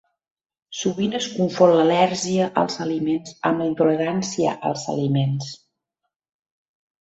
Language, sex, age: Catalan, female, 50-59